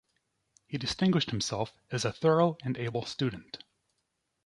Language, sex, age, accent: English, male, 30-39, United States English